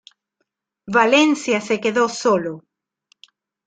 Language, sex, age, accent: Spanish, female, 50-59, Caribe: Cuba, Venezuela, Puerto Rico, República Dominicana, Panamá, Colombia caribeña, México caribeño, Costa del golfo de México